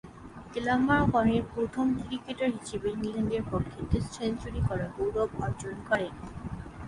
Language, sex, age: Bengali, female, 19-29